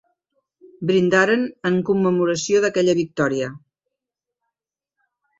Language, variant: Catalan, Central